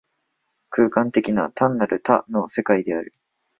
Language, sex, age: Japanese, male, 19-29